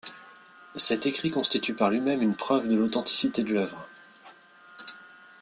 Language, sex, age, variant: French, male, 30-39, Français de métropole